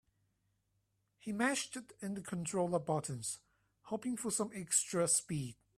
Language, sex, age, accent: English, male, 30-39, Hong Kong English